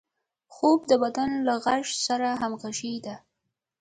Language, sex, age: Pashto, female, 19-29